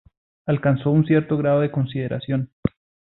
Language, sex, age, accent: Spanish, male, 30-39, Andino-Pacífico: Colombia, Perú, Ecuador, oeste de Bolivia y Venezuela andina